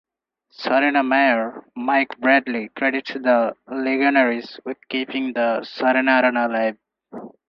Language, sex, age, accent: English, male, 19-29, India and South Asia (India, Pakistan, Sri Lanka)